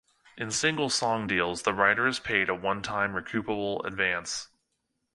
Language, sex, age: English, male, 30-39